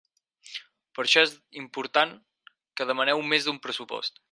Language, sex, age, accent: Catalan, male, 19-29, Garrotxi